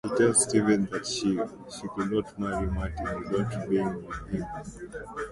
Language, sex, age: English, male, 19-29